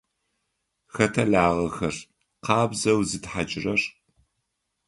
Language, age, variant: Adyghe, 50-59, Адыгабзэ (Кирил, пстэумэ зэдыряе)